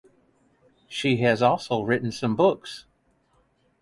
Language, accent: English, United States English